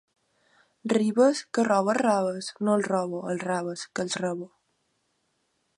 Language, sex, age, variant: Catalan, female, under 19, Balear